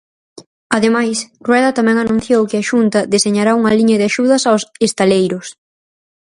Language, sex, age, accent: Galician, female, under 19, Atlántico (seseo e gheada)